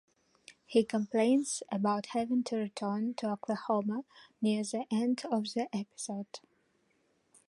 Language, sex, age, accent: English, female, 19-29, United States English